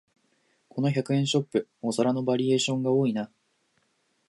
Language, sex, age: Japanese, male, 19-29